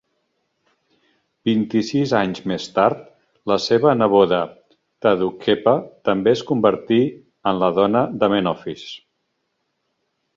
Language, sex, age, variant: Catalan, male, 50-59, Central